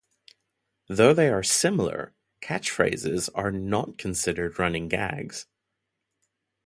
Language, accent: English, Southern African (South Africa, Zimbabwe, Namibia)